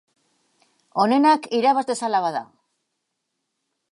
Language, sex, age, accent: Basque, female, 50-59, Mendebalekoa (Araba, Bizkaia, Gipuzkoako mendebaleko herri batzuk)